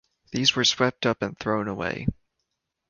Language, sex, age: English, male, 19-29